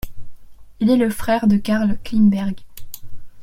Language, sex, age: French, female, 19-29